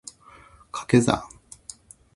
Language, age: Japanese, 60-69